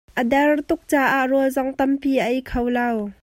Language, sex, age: Hakha Chin, female, 19-29